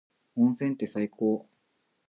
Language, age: Japanese, 40-49